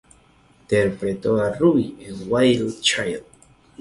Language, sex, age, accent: Spanish, male, 40-49, Caribe: Cuba, Venezuela, Puerto Rico, República Dominicana, Panamá, Colombia caribeña, México caribeño, Costa del golfo de México